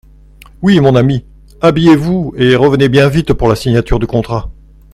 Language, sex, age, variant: French, male, 60-69, Français de métropole